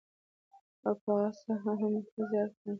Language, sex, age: Pashto, female, 19-29